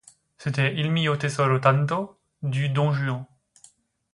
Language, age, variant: French, 19-29, Français de métropole